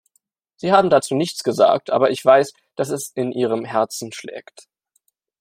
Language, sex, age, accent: German, male, 19-29, Deutschland Deutsch